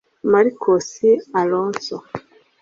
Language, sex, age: Kinyarwanda, female, 19-29